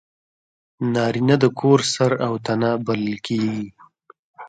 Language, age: Pashto, 19-29